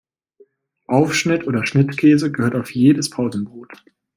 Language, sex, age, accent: German, male, 19-29, Deutschland Deutsch